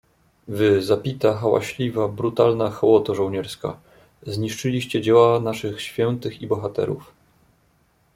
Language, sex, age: Polish, male, 19-29